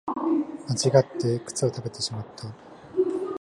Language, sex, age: Japanese, male, 19-29